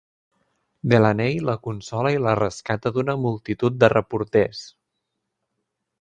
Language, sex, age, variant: Catalan, male, 19-29, Central